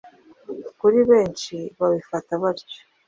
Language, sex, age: Kinyarwanda, female, 30-39